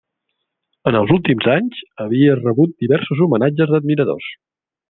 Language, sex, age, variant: Catalan, male, 40-49, Central